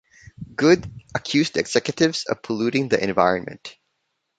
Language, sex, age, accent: English, male, 30-39, Filipino